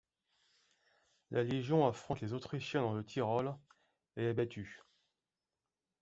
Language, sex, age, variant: French, male, 30-39, Français de métropole